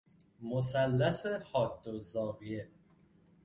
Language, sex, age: Persian, male, 19-29